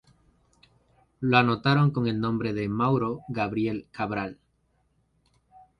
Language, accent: Spanish, Andino-Pacífico: Colombia, Perú, Ecuador, oeste de Bolivia y Venezuela andina